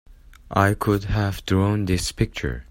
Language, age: English, under 19